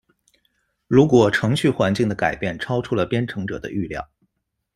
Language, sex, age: Chinese, male, 19-29